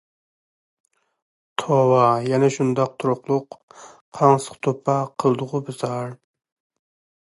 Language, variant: Uyghur, ئۇيغۇر تىلى